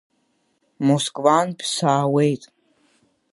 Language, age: Abkhazian, under 19